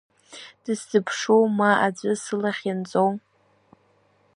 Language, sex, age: Abkhazian, female, under 19